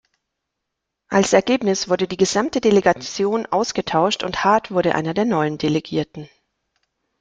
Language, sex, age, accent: German, female, 40-49, Deutschland Deutsch